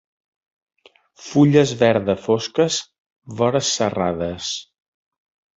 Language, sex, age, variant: Catalan, male, 60-69, Central